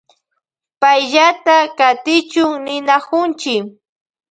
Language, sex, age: Loja Highland Quichua, female, 19-29